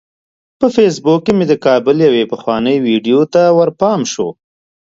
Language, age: Pashto, 30-39